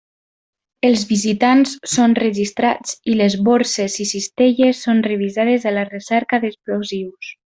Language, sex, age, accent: Catalan, female, 19-29, valencià